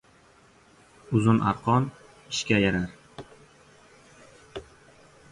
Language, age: Uzbek, 19-29